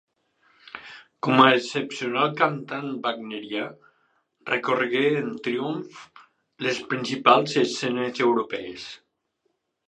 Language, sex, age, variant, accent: Catalan, male, 50-59, Valencià central, valencià